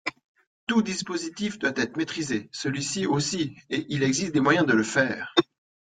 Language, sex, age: French, male, 40-49